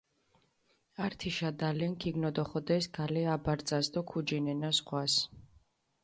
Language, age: Mingrelian, 40-49